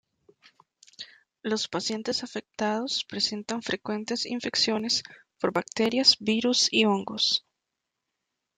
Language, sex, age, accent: Spanish, female, 19-29, América central